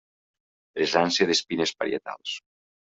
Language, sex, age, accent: Catalan, male, 40-49, valencià